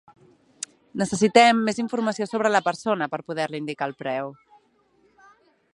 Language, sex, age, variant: Catalan, female, 40-49, Central